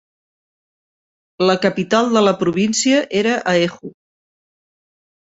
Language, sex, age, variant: Catalan, female, 50-59, Central